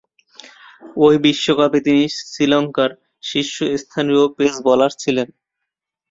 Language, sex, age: Bengali, male, 19-29